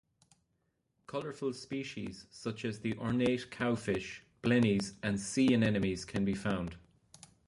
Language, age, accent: English, 30-39, Irish English